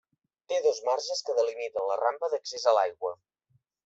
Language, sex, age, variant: Catalan, male, under 19, Central